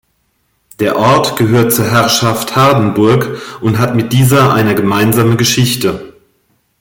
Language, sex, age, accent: German, female, 50-59, Deutschland Deutsch